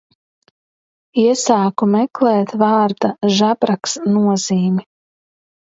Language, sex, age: Latvian, female, 30-39